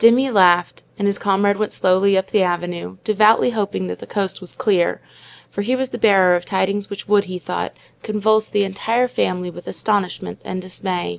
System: none